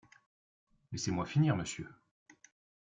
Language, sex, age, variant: French, male, 30-39, Français de métropole